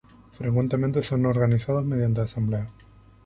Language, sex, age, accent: Spanish, male, 19-29, España: Islas Canarias